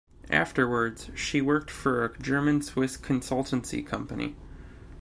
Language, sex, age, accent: English, male, 19-29, United States English